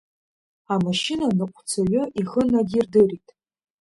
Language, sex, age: Abkhazian, female, under 19